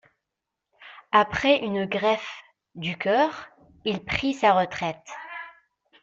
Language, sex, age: French, female, 19-29